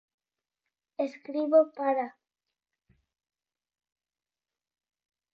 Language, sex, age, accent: Galician, female, 30-39, Neofalante